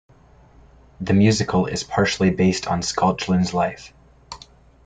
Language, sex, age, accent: English, male, 19-29, United States English